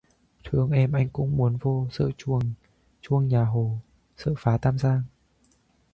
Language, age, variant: Vietnamese, 19-29, Hà Nội